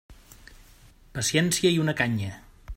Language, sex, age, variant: Catalan, male, 50-59, Central